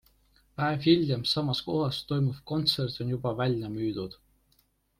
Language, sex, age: Estonian, male, 19-29